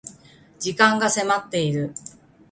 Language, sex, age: Japanese, female, 40-49